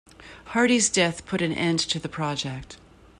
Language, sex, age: English, female, 50-59